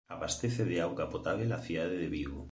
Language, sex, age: Galician, male, 40-49